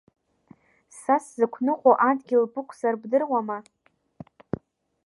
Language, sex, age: Abkhazian, female, 19-29